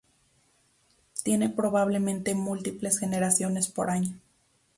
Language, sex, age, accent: Spanish, female, 19-29, México